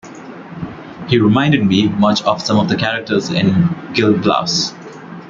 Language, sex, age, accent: English, male, 19-29, India and South Asia (India, Pakistan, Sri Lanka)